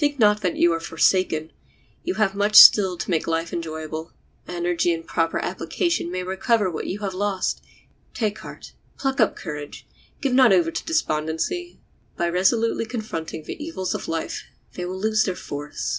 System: none